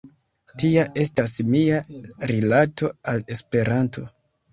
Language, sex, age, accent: Esperanto, male, 19-29, Internacia